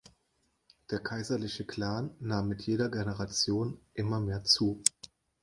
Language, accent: German, Deutschland Deutsch